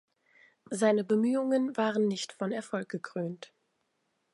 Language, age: German, 19-29